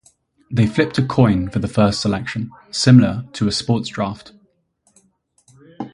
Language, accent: English, England English